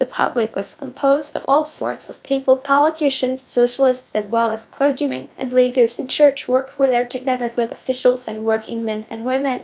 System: TTS, GlowTTS